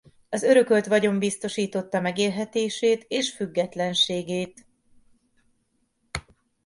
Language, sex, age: Hungarian, female, 40-49